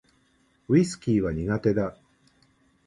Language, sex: Japanese, male